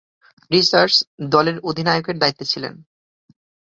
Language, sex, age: Bengali, male, 19-29